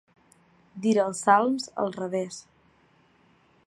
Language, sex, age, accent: Catalan, female, 19-29, balear; valencià; menorquí